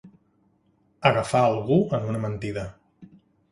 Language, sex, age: Catalan, male, 40-49